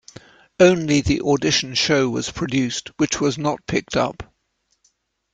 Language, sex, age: English, male, 70-79